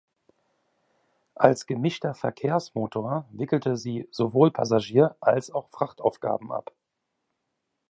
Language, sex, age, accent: German, male, 19-29, Deutschland Deutsch